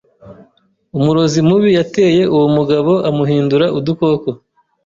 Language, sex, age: Kinyarwanda, male, 30-39